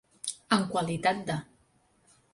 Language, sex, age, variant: Catalan, female, 40-49, Central